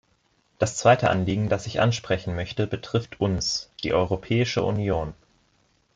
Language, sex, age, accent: German, male, 19-29, Deutschland Deutsch